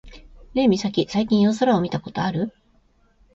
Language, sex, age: Japanese, female, 50-59